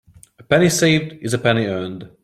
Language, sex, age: English, male, 30-39